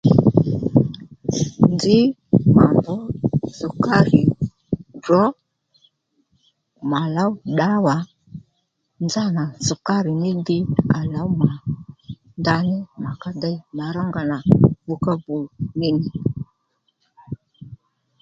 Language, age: Lendu, 40-49